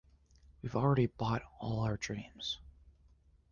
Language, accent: English, United States English